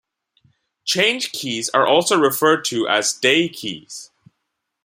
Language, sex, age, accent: English, male, under 19, India and South Asia (India, Pakistan, Sri Lanka)